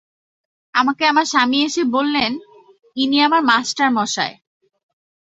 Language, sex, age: Bengali, female, 19-29